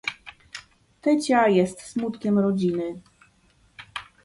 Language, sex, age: Polish, female, 19-29